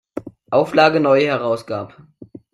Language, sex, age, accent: German, male, under 19, Deutschland Deutsch